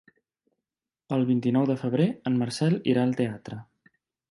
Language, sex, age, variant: Catalan, male, 30-39, Central